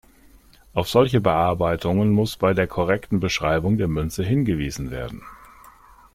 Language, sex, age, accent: German, male, 60-69, Deutschland Deutsch